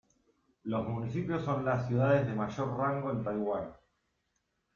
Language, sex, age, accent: Spanish, male, 30-39, Rioplatense: Argentina, Uruguay, este de Bolivia, Paraguay